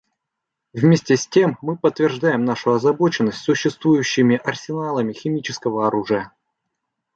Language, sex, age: Russian, male, 19-29